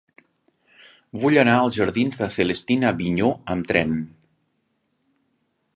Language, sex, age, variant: Catalan, male, 50-59, Central